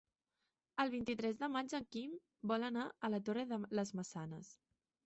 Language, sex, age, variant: Catalan, female, 19-29, Central